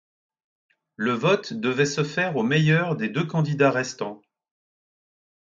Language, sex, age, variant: French, male, 40-49, Français de métropole